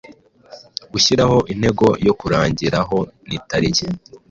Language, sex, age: Kinyarwanda, male, 19-29